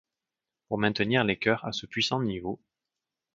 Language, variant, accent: French, Français d'Amérique du Nord, Français du Canada